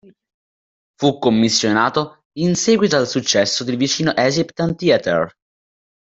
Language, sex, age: Italian, male, 19-29